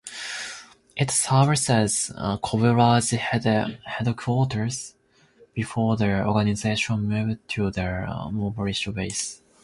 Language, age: English, 19-29